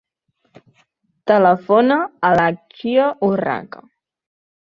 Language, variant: Catalan, Nord-Occidental